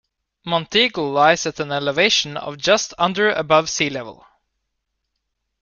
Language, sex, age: English, male, 19-29